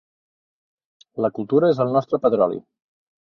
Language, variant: Catalan, Central